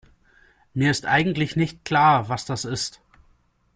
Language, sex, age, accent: German, male, 19-29, Deutschland Deutsch